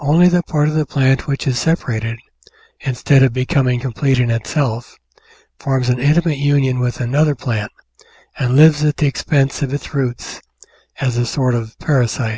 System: none